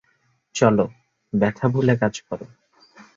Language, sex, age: Bengali, male, 19-29